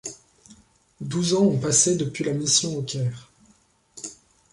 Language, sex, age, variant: French, male, 19-29, Français de métropole